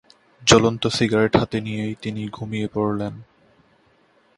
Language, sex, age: Bengali, male, 19-29